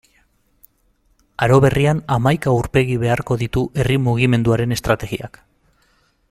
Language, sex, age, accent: Basque, male, 30-39, Mendebalekoa (Araba, Bizkaia, Gipuzkoako mendebaleko herri batzuk)